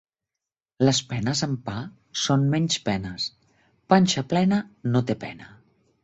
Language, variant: Catalan, Central